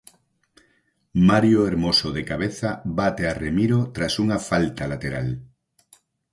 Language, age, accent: Galician, 50-59, Oriental (común en zona oriental)